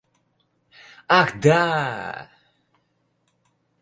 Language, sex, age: Russian, male, under 19